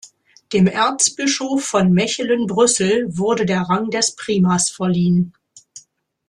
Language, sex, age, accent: German, female, 50-59, Deutschland Deutsch